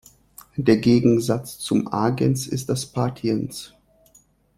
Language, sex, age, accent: German, male, 30-39, Russisch Deutsch